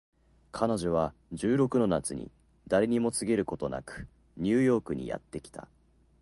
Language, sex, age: Japanese, male, under 19